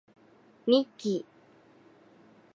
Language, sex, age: Japanese, female, 19-29